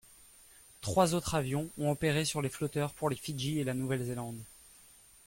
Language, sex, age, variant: French, male, 30-39, Français de métropole